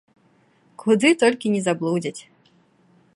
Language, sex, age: Belarusian, female, 19-29